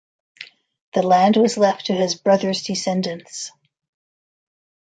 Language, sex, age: English, female, 60-69